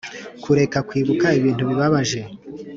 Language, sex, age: Kinyarwanda, male, 19-29